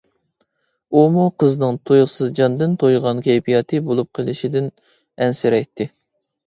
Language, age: Uyghur, 19-29